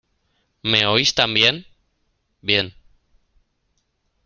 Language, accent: Spanish, España: Norte peninsular (Asturias, Castilla y León, Cantabria, País Vasco, Navarra, Aragón, La Rioja, Guadalajara, Cuenca)